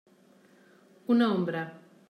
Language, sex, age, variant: Catalan, female, 40-49, Central